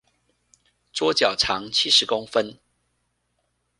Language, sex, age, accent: Chinese, male, 30-39, 出生地：臺南市